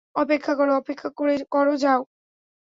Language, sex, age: Bengali, female, 19-29